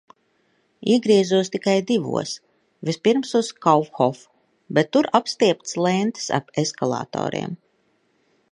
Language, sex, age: Latvian, female, 40-49